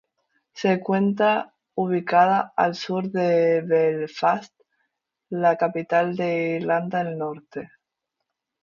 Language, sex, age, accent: Spanish, female, 19-29, España: Islas Canarias